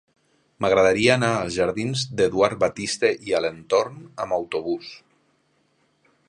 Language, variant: Catalan, Nord-Occidental